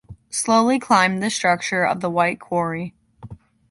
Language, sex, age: English, female, under 19